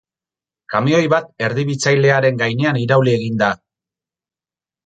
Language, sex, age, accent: Basque, male, 50-59, Mendebalekoa (Araba, Bizkaia, Gipuzkoako mendebaleko herri batzuk)